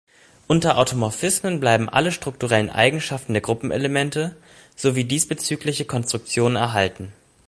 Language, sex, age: German, male, 19-29